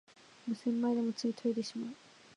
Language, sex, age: Japanese, female, 19-29